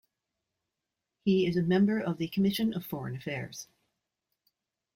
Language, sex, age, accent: English, female, 60-69, United States English